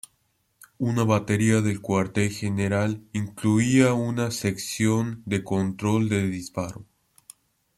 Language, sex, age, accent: Spanish, male, under 19, Andino-Pacífico: Colombia, Perú, Ecuador, oeste de Bolivia y Venezuela andina